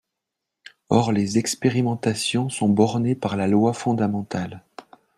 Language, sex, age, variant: French, male, 40-49, Français de métropole